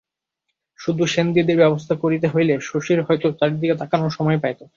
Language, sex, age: Bengali, male, 19-29